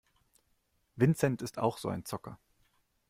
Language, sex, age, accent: German, male, 19-29, Deutschland Deutsch